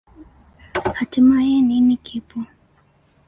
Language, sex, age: Swahili, female, 19-29